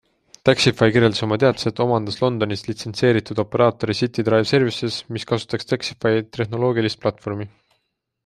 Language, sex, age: Estonian, male, 19-29